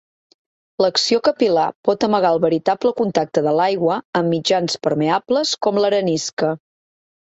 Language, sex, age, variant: Catalan, female, 40-49, Central